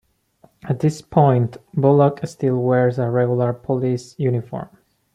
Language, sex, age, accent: English, male, 19-29, United States English